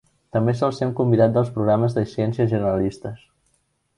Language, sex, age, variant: Catalan, male, 19-29, Central